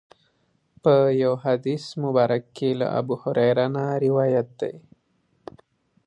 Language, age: Pashto, 19-29